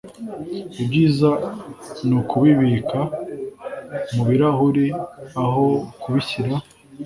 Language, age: Kinyarwanda, 19-29